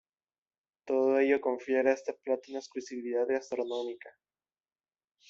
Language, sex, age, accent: Spanish, male, 19-29, México